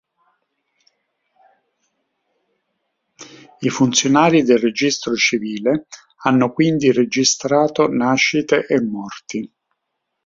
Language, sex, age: Italian, male, 60-69